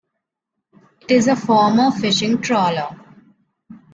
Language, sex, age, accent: English, female, 19-29, India and South Asia (India, Pakistan, Sri Lanka)